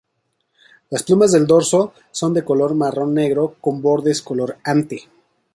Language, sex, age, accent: Spanish, male, 30-39, México